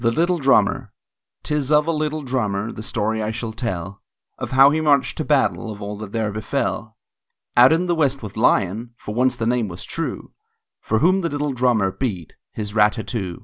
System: none